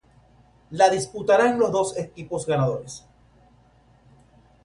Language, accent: Spanish, Caribe: Cuba, Venezuela, Puerto Rico, República Dominicana, Panamá, Colombia caribeña, México caribeño, Costa del golfo de México